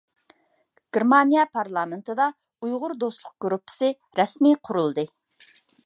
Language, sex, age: Uyghur, female, 40-49